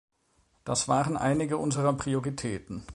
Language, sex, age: German, male, 40-49